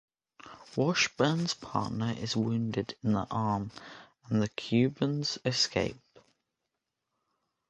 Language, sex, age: English, male, 19-29